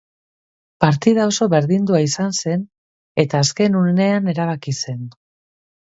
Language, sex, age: Basque, female, 40-49